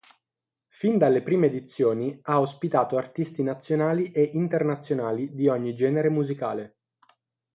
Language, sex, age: Italian, male, 19-29